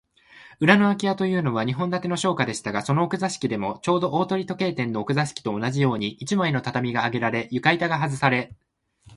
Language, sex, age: Japanese, male, 19-29